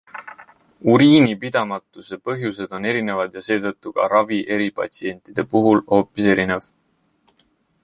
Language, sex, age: Estonian, male, 19-29